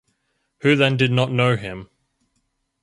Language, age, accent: English, 19-29, Australian English